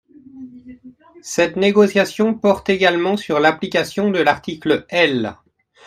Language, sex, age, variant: French, male, 19-29, Français de métropole